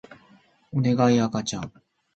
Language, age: Japanese, 30-39